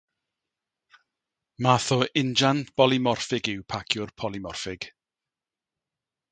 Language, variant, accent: Welsh, South-Eastern Welsh, Y Deyrnas Unedig Cymraeg